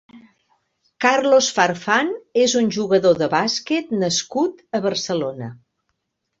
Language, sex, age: Catalan, female, 60-69